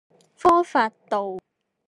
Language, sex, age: Cantonese, female, 30-39